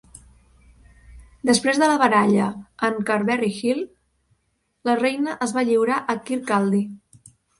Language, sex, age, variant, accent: Catalan, female, 30-39, Central, central